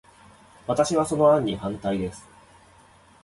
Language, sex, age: Japanese, male, 30-39